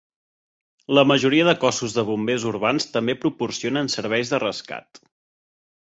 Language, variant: Catalan, Central